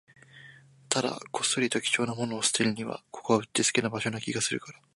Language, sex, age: Japanese, male, under 19